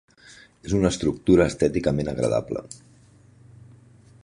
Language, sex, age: Catalan, male, 50-59